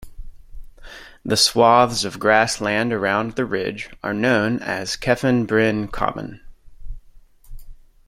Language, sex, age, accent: English, male, 30-39, United States English